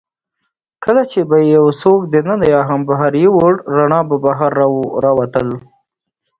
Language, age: Pashto, 40-49